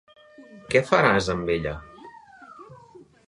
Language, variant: Catalan, Central